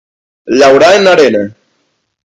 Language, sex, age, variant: Catalan, male, 19-29, Nord-Occidental